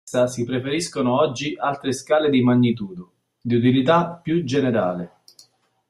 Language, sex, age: Italian, male, 30-39